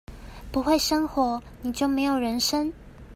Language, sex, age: Chinese, female, 30-39